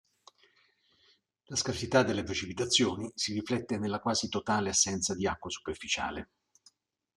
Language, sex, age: Italian, male, 50-59